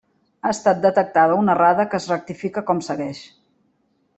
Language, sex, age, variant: Catalan, female, 50-59, Central